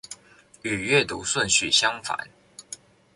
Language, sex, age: Chinese, male, under 19